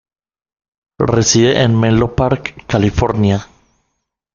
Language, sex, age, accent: Spanish, male, 19-29, Caribe: Cuba, Venezuela, Puerto Rico, República Dominicana, Panamá, Colombia caribeña, México caribeño, Costa del golfo de México